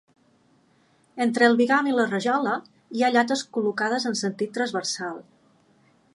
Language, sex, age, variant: Catalan, female, 40-49, Balear